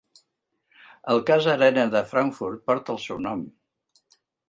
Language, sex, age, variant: Catalan, male, 70-79, Central